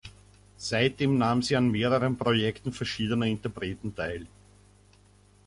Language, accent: German, Österreichisches Deutsch